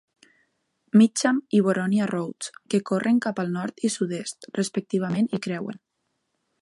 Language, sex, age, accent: Catalan, female, 19-29, septentrional; valencià